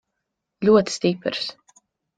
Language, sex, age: Latvian, female, under 19